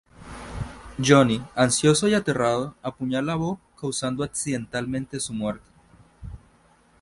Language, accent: Spanish, Caribe: Cuba, Venezuela, Puerto Rico, República Dominicana, Panamá, Colombia caribeña, México caribeño, Costa del golfo de México